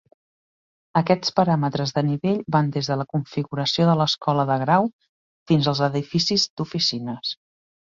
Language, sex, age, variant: Catalan, female, 40-49, Central